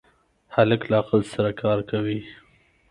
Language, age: Pashto, 19-29